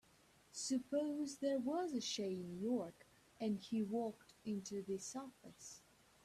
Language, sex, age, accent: English, female, 19-29, England English